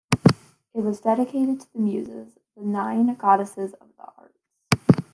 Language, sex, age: English, female, under 19